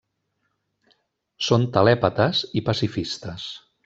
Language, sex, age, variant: Catalan, male, 50-59, Central